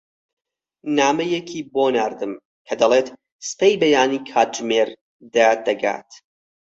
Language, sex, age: Central Kurdish, male, 30-39